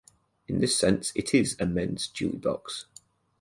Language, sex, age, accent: English, male, under 19, England English